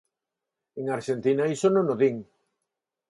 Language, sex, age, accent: Galician, male, 50-59, Neofalante